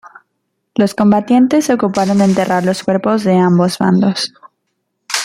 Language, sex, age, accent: Spanish, female, under 19, Andino-Pacífico: Colombia, Perú, Ecuador, oeste de Bolivia y Venezuela andina